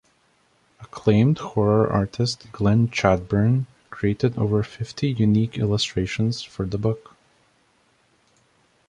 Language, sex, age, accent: English, male, 19-29, United States English